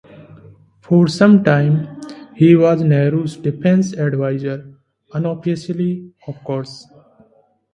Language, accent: English, India and South Asia (India, Pakistan, Sri Lanka)